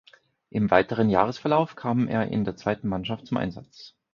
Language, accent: German, Österreichisches Deutsch